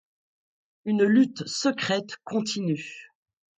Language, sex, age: French, female, 60-69